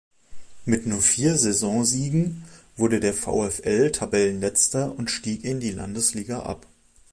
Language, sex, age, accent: German, male, 19-29, Deutschland Deutsch